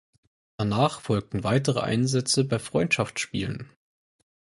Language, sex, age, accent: German, male, 19-29, Deutschland Deutsch